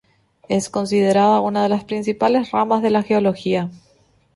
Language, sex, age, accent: Spanish, female, 30-39, Rioplatense: Argentina, Uruguay, este de Bolivia, Paraguay